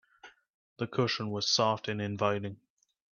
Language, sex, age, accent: English, male, 19-29, United States English